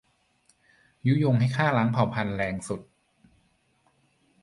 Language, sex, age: Thai, male, 40-49